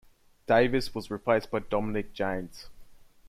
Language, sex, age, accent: English, male, 19-29, Australian English